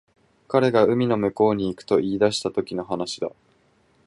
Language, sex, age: Japanese, male, 19-29